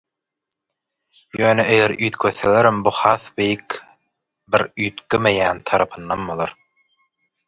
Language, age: Turkmen, 19-29